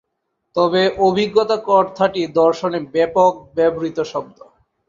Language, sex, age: Bengali, male, 30-39